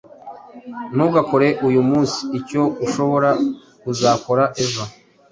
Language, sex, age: Kinyarwanda, male, 30-39